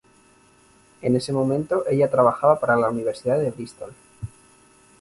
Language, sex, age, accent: Spanish, male, 19-29, España: Norte peninsular (Asturias, Castilla y León, Cantabria, País Vasco, Navarra, Aragón, La Rioja, Guadalajara, Cuenca)